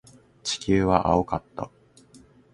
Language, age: Japanese, 19-29